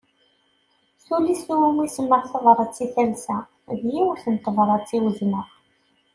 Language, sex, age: Kabyle, female, 19-29